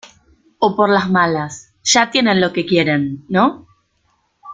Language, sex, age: Spanish, female, 30-39